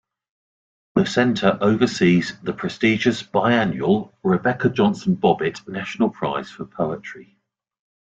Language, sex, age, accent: English, male, 50-59, England English